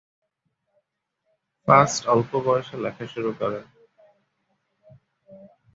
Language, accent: Bengali, Bangladeshi